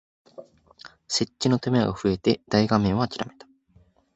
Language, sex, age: Japanese, male, 19-29